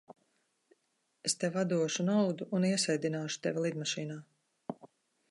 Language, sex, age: Latvian, female, 30-39